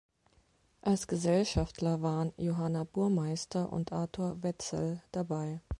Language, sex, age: German, female, 30-39